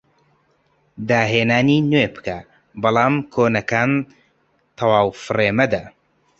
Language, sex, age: Central Kurdish, male, 19-29